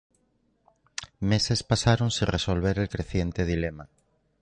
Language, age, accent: Spanish, 50-59, España: Norte peninsular (Asturias, Castilla y León, Cantabria, País Vasco, Navarra, Aragón, La Rioja, Guadalajara, Cuenca)